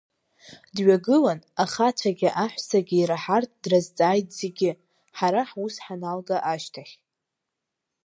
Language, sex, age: Abkhazian, female, under 19